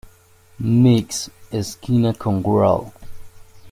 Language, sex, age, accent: Spanish, male, under 19, Caribe: Cuba, Venezuela, Puerto Rico, República Dominicana, Panamá, Colombia caribeña, México caribeño, Costa del golfo de México